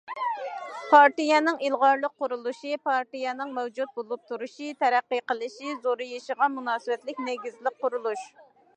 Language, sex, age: Uyghur, female, 30-39